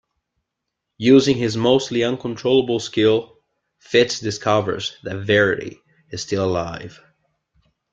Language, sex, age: English, male, 19-29